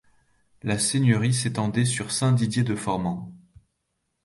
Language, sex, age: French, male, 30-39